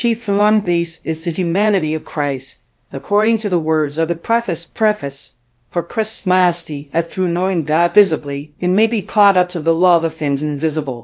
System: TTS, VITS